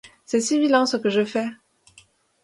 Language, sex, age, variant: French, female, 19-29, Français de métropole